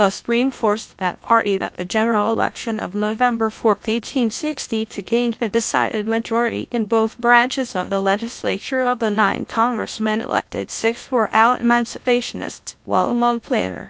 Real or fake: fake